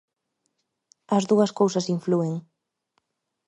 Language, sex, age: Galician, female, 19-29